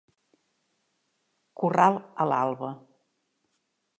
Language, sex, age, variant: Catalan, female, 60-69, Central